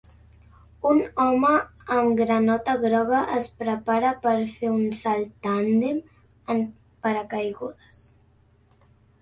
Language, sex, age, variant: Catalan, male, 40-49, Central